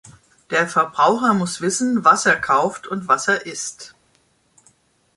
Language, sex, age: German, male, 50-59